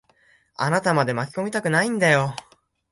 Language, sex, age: Japanese, male, 19-29